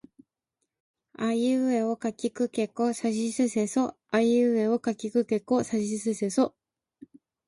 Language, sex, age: Japanese, female, 19-29